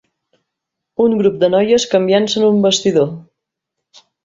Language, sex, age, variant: Catalan, female, 40-49, Central